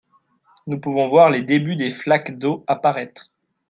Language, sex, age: French, male, 19-29